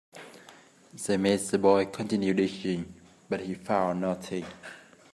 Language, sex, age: English, male, 19-29